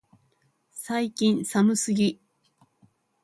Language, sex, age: Japanese, female, 40-49